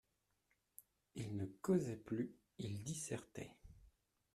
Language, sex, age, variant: French, male, 30-39, Français de métropole